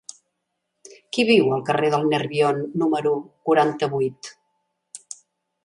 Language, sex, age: Catalan, female, 60-69